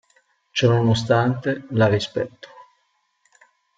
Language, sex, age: Italian, male, 40-49